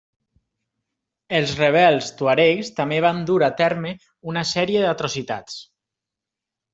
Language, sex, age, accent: Catalan, male, 19-29, valencià